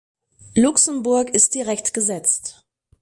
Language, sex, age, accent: German, female, 30-39, Deutschland Deutsch